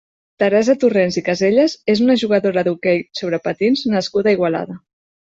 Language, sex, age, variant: Catalan, female, 30-39, Central